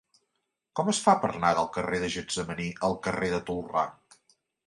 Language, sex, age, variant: Catalan, male, 40-49, Central